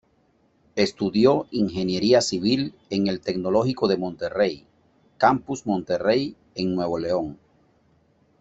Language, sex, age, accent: Spanish, male, 40-49, Caribe: Cuba, Venezuela, Puerto Rico, República Dominicana, Panamá, Colombia caribeña, México caribeño, Costa del golfo de México